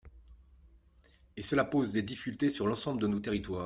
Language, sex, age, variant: French, male, 50-59, Français de métropole